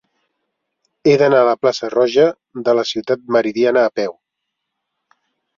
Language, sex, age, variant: Catalan, male, 40-49, Central